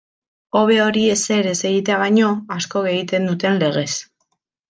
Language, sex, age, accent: Basque, female, 19-29, Mendebalekoa (Araba, Bizkaia, Gipuzkoako mendebaleko herri batzuk)